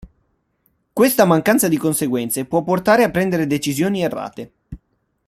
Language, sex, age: Italian, male, 19-29